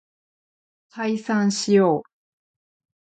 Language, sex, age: Japanese, female, 40-49